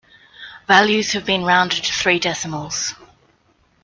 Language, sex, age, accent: English, female, 40-49, Australian English